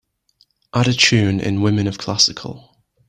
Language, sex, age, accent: English, male, 19-29, England English